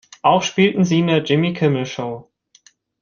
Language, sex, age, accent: German, male, 19-29, Deutschland Deutsch